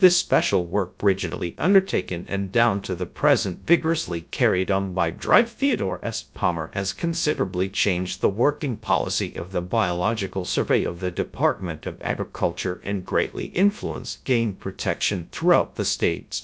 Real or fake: fake